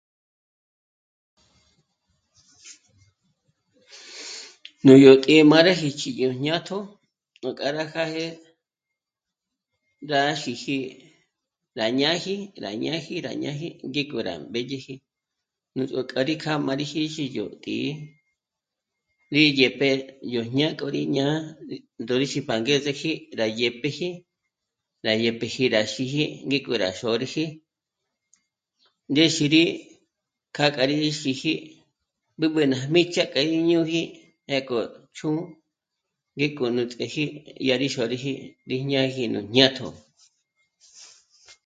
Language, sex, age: Michoacán Mazahua, female, 50-59